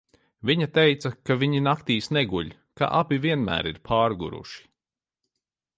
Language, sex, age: Latvian, male, 30-39